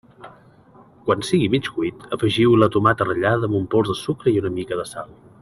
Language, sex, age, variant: Catalan, male, 40-49, Central